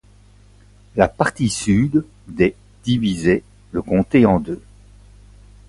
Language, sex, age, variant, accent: French, male, 60-69, Français d'Europe, Français de Belgique